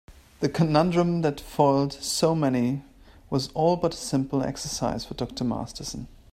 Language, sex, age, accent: English, male, 30-39, England English